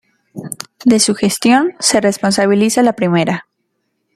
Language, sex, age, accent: Spanish, female, under 19, Andino-Pacífico: Colombia, Perú, Ecuador, oeste de Bolivia y Venezuela andina